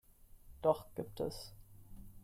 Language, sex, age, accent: German, male, 19-29, Deutschland Deutsch